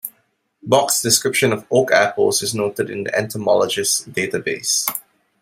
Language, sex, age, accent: English, male, 19-29, Singaporean English